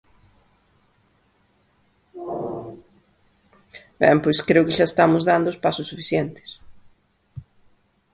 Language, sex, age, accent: Galician, female, 40-49, Atlántico (seseo e gheada)